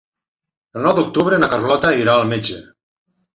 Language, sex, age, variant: Catalan, male, 50-59, Nord-Occidental